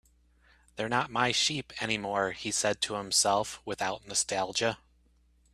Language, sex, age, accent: English, male, 40-49, United States English